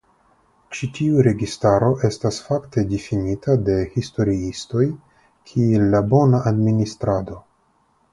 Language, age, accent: Esperanto, 30-39, Internacia